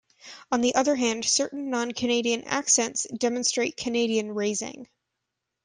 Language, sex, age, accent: English, female, 19-29, United States English